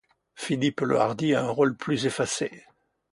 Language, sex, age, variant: French, male, 80-89, Français de métropole